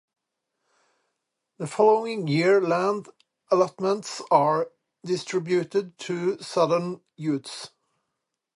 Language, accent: English, United States English